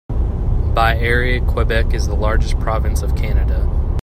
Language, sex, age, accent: English, male, 19-29, United States English